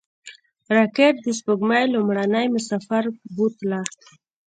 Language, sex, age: Pashto, female, 19-29